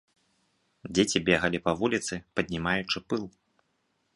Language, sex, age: Belarusian, male, 30-39